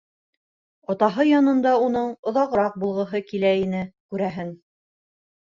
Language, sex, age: Bashkir, female, 30-39